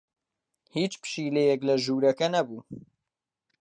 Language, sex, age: Central Kurdish, male, 19-29